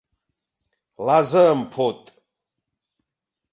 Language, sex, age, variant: Catalan, male, 50-59, Central